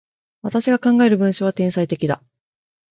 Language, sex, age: Japanese, female, 30-39